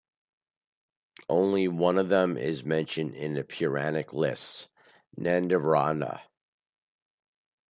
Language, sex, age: English, male, 40-49